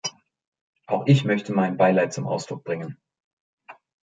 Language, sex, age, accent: German, male, 40-49, Deutschland Deutsch